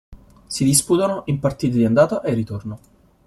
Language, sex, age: Italian, male, 19-29